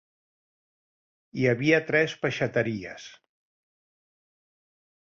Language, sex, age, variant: Catalan, male, 60-69, Central